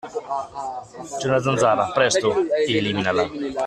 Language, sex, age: Italian, male, 30-39